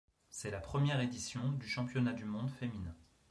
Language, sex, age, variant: French, male, 30-39, Français de métropole